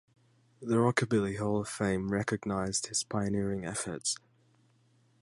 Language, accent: English, United States English